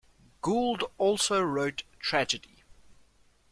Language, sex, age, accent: English, male, 19-29, Southern African (South Africa, Zimbabwe, Namibia)